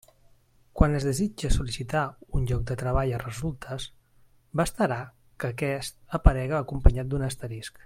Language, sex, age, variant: Catalan, male, 40-49, Central